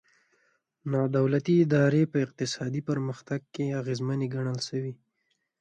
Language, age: Pashto, 19-29